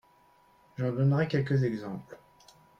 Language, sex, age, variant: French, male, 19-29, Français de métropole